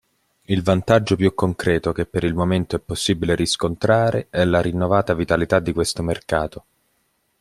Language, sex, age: Italian, male, 30-39